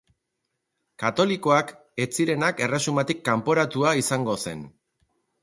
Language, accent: Basque, Erdialdekoa edo Nafarra (Gipuzkoa, Nafarroa)